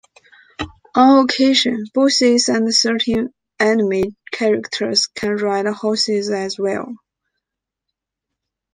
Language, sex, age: English, female, 19-29